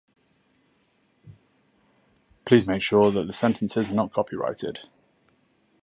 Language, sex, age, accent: English, male, 30-39, England English